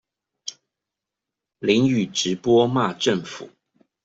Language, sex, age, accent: Chinese, male, 30-39, 出生地：臺南市